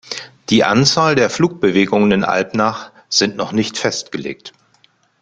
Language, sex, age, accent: German, male, 50-59, Deutschland Deutsch